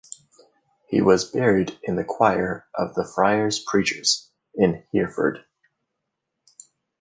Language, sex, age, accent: English, male, 30-39, United States English